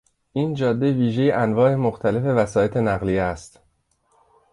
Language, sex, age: Persian, male, 40-49